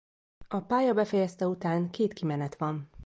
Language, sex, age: Hungarian, female, 19-29